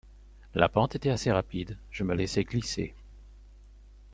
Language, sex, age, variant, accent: French, male, 30-39, Français d'Europe, Français de Belgique